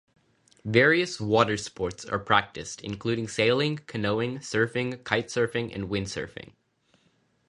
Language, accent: English, India and South Asia (India, Pakistan, Sri Lanka)